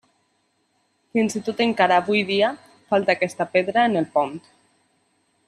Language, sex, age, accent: Catalan, female, 19-29, valencià